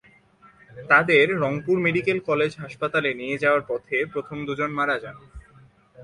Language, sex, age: Bengali, male, 19-29